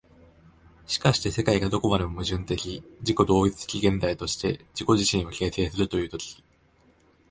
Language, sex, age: Japanese, male, under 19